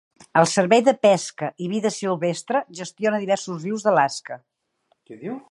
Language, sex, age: Catalan, female, 60-69